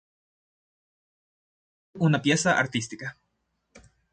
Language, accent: Spanish, América central